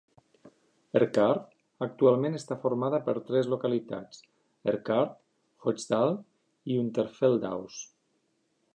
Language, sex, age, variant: Catalan, male, 40-49, Nord-Occidental